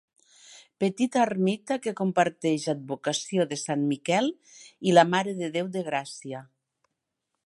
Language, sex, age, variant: Catalan, female, 60-69, Nord-Occidental